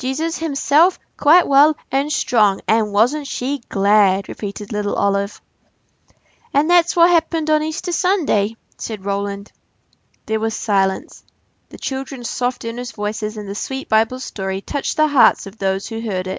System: none